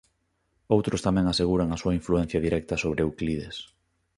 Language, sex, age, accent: Galician, male, 30-39, Normativo (estándar)